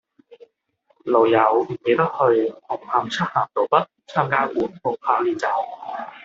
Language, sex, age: Cantonese, male, 19-29